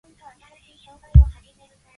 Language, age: English, 19-29